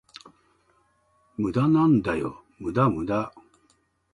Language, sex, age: Japanese, male, 50-59